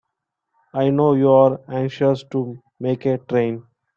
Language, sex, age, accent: English, male, 19-29, India and South Asia (India, Pakistan, Sri Lanka)